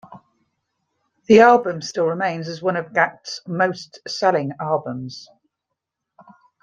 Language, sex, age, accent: English, female, 40-49, England English